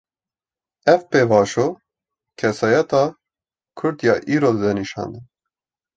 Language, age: Kurdish, 19-29